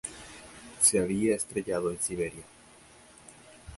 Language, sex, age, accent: Spanish, male, 19-29, Andino-Pacífico: Colombia, Perú, Ecuador, oeste de Bolivia y Venezuela andina